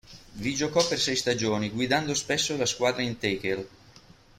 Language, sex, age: Italian, male, 50-59